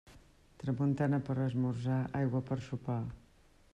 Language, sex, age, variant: Catalan, female, 50-59, Central